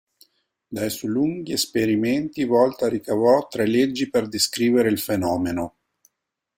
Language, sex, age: Italian, male, 30-39